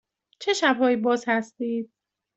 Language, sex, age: Persian, female, 40-49